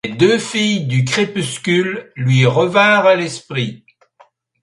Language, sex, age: French, male, 70-79